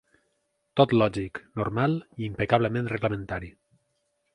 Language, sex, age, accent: Catalan, male, 19-29, valencià